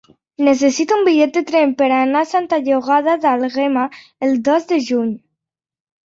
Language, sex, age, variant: Catalan, male, 40-49, Septentrional